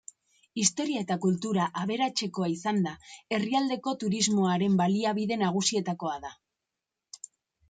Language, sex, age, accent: Basque, female, 19-29, Erdialdekoa edo Nafarra (Gipuzkoa, Nafarroa)